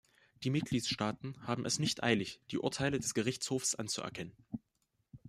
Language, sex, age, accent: German, male, 19-29, Deutschland Deutsch